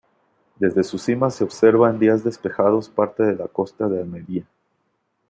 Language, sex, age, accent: Spanish, male, 30-39, México